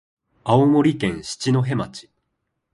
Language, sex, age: Japanese, male, 19-29